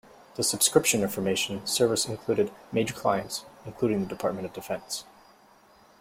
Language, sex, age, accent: English, male, 19-29, United States English